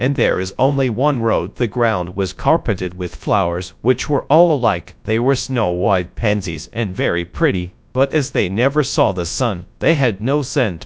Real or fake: fake